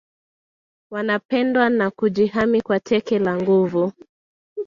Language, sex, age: Swahili, female, 19-29